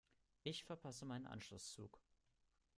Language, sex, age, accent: German, male, 19-29, Deutschland Deutsch